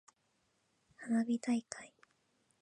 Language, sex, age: Japanese, female, under 19